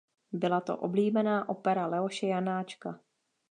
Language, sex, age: Czech, female, 19-29